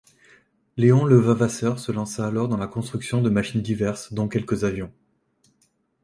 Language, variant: French, Français de métropole